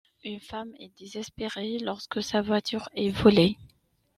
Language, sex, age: French, female, 19-29